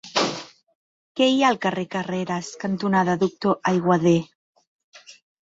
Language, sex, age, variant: Catalan, female, 30-39, Central